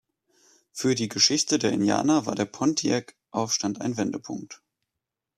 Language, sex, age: German, male, 19-29